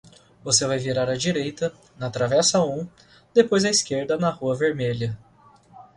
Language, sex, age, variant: Portuguese, male, 19-29, Portuguese (Brasil)